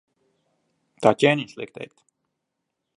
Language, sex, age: Latvian, male, 19-29